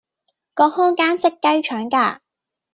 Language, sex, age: Cantonese, female, 19-29